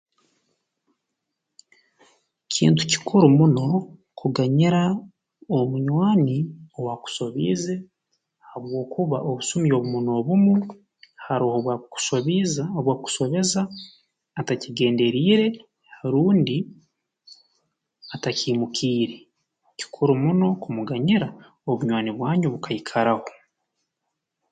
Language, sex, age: Tooro, male, 19-29